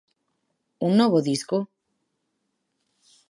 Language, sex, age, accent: Galician, female, 19-29, Normativo (estándar)